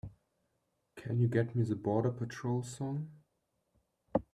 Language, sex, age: English, male, 19-29